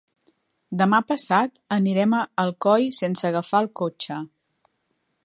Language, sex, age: Catalan, female, 40-49